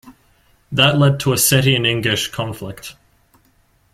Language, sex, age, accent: English, male, under 19, Australian English